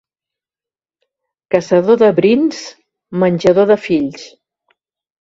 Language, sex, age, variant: Catalan, female, 60-69, Central